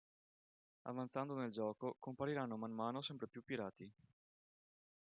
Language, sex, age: Italian, male, 30-39